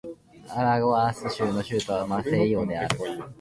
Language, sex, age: Japanese, male, 19-29